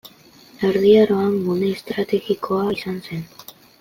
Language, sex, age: Basque, male, under 19